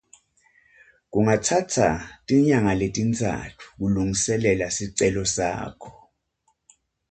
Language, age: Swati, 50-59